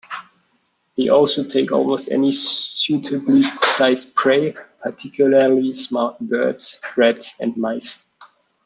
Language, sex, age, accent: English, male, 19-29, United States English